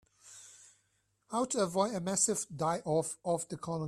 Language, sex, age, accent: English, male, 30-39, Hong Kong English